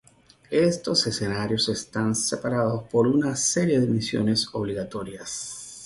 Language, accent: Spanish, Caribe: Cuba, Venezuela, Puerto Rico, República Dominicana, Panamá, Colombia caribeña, México caribeño, Costa del golfo de México